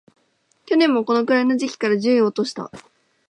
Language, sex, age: Japanese, female, 19-29